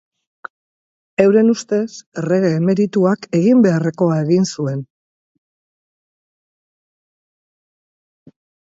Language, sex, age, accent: Basque, female, 60-69, Mendebalekoa (Araba, Bizkaia, Gipuzkoako mendebaleko herri batzuk)